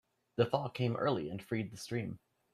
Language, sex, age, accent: English, male, 19-29, United States English